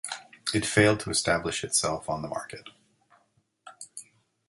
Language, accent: English, Canadian English